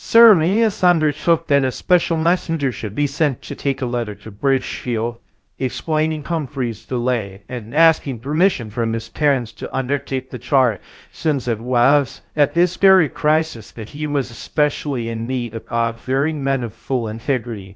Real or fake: fake